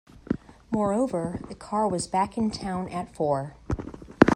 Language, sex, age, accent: English, female, 30-39, United States English